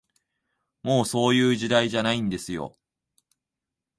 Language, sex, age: Japanese, male, 19-29